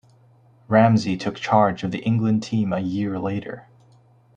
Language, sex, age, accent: English, male, 19-29, United States English